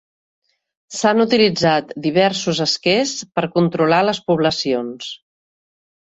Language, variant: Catalan, Central